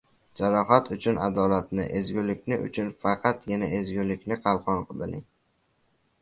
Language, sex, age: Uzbek, male, under 19